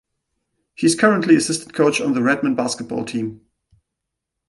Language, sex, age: English, male, 19-29